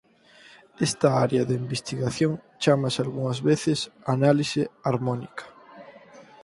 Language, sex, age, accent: Galician, male, 19-29, Atlántico (seseo e gheada)